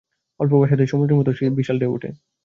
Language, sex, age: Bengali, male, 19-29